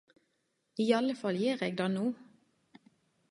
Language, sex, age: Norwegian Nynorsk, female, 30-39